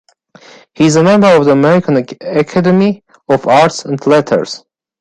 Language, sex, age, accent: English, male, 19-29, United States English